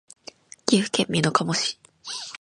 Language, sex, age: Japanese, female, 19-29